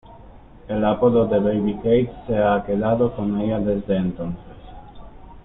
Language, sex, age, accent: Spanish, male, 30-39, España: Norte peninsular (Asturias, Castilla y León, Cantabria, País Vasco, Navarra, Aragón, La Rioja, Guadalajara, Cuenca)